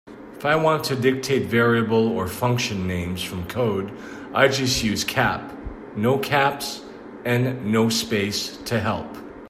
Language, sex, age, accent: English, male, 40-49, United States English